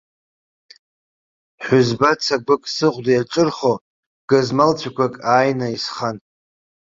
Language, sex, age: Abkhazian, male, 40-49